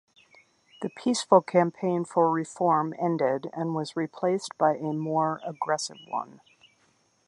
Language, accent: English, United States English